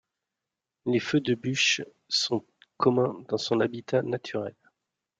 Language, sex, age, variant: French, male, 40-49, Français de métropole